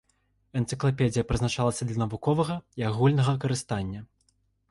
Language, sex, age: Belarusian, male, 19-29